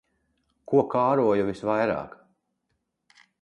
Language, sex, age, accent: Latvian, male, 30-39, Vidzemes